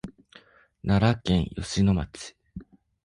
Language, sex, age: Japanese, male, 19-29